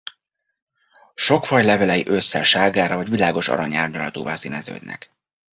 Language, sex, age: Hungarian, male, 30-39